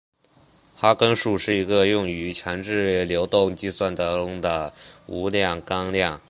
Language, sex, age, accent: Chinese, male, under 19, 出生地：浙江省